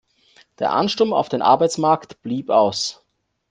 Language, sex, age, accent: German, male, 19-29, Österreichisches Deutsch